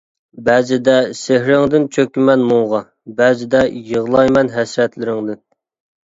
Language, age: Uyghur, 19-29